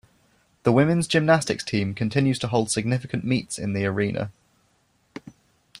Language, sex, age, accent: English, male, 19-29, England English